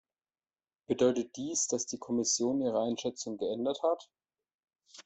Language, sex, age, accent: German, male, 30-39, Deutschland Deutsch